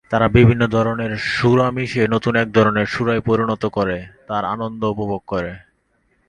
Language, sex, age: Bengali, male, 19-29